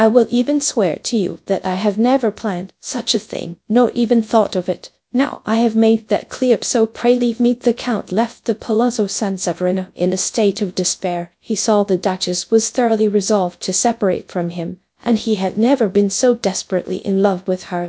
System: TTS, GradTTS